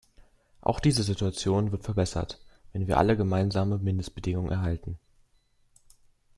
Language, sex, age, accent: German, male, under 19, Deutschland Deutsch